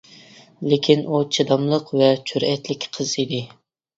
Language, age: Uyghur, 30-39